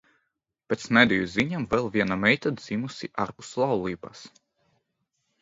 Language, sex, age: Latvian, male, 19-29